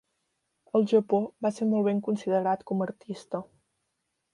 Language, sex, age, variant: Catalan, female, 19-29, Central